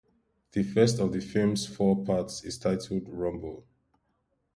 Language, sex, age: English, male, 19-29